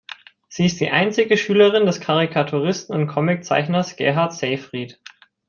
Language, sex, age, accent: German, male, 19-29, Deutschland Deutsch